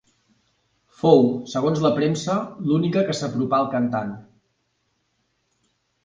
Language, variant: Catalan, Central